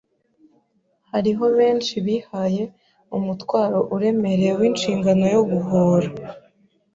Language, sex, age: Kinyarwanda, female, 19-29